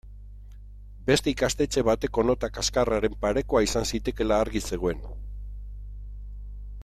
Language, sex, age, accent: Basque, male, 50-59, Erdialdekoa edo Nafarra (Gipuzkoa, Nafarroa)